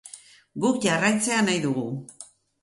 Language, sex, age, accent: Basque, female, 60-69, Mendebalekoa (Araba, Bizkaia, Gipuzkoako mendebaleko herri batzuk)